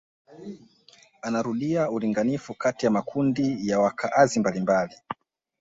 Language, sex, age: Swahili, male, 19-29